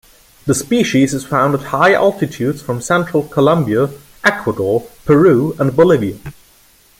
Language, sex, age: English, male, 19-29